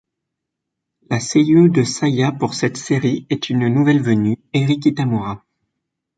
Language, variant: French, Français de métropole